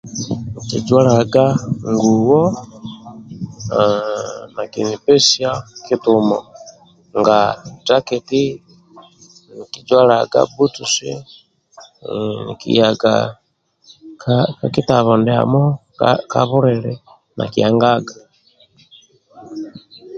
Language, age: Amba (Uganda), 30-39